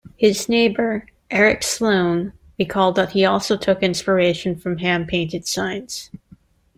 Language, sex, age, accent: English, female, 19-29, United States English